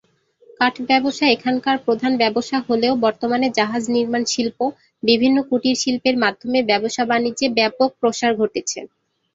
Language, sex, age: Bengali, female, 19-29